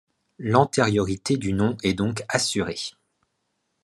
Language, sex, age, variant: French, male, 19-29, Français de métropole